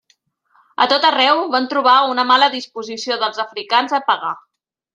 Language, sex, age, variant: Catalan, female, 30-39, Central